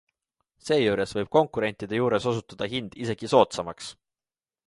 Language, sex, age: Estonian, male, 19-29